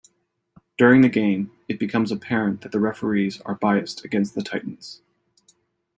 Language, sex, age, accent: English, male, 30-39, United States English